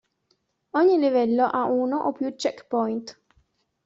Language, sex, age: Italian, female, 19-29